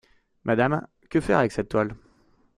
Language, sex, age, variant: French, male, 30-39, Français de métropole